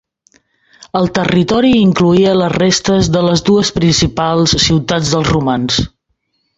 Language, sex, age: Catalan, female, 40-49